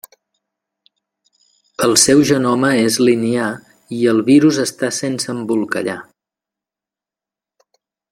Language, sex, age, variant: Catalan, male, 50-59, Central